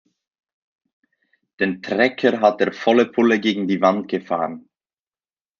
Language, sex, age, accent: German, male, 19-29, Schweizerdeutsch